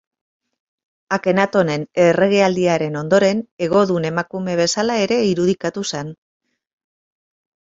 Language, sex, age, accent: Basque, female, 50-59, Mendebalekoa (Araba, Bizkaia, Gipuzkoako mendebaleko herri batzuk)